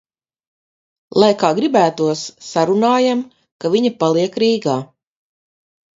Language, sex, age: Latvian, female, 50-59